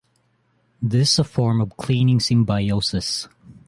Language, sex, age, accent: English, male, 19-29, Filipino